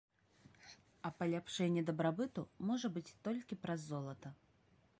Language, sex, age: Belarusian, female, 30-39